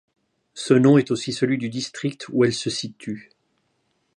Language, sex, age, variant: French, male, 40-49, Français de métropole